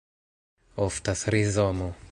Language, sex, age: Esperanto, male, 30-39